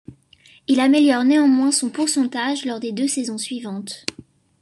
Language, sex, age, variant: French, female, under 19, Français de métropole